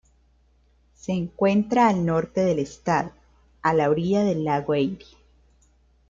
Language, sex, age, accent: Spanish, female, 30-39, Caribe: Cuba, Venezuela, Puerto Rico, República Dominicana, Panamá, Colombia caribeña, México caribeño, Costa del golfo de México